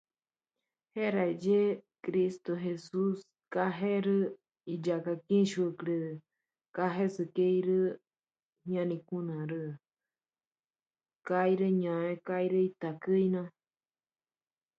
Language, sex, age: Spanish, female, 19-29